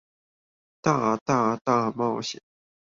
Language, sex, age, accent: Chinese, male, under 19, 出生地：新北市